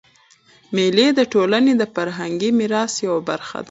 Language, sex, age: Pashto, female, 19-29